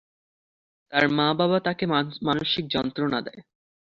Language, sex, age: Bengali, male, under 19